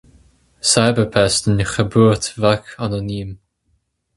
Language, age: Dutch, 19-29